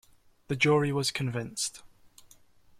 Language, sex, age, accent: English, male, under 19, England English